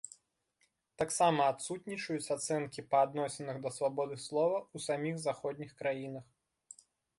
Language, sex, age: Belarusian, male, 19-29